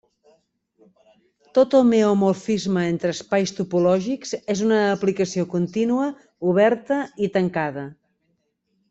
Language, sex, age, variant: Catalan, female, 50-59, Central